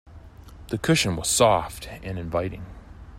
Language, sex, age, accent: English, male, 19-29, United States English